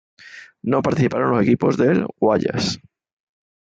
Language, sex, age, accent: Spanish, male, 40-49, España: Sur peninsular (Andalucia, Extremadura, Murcia)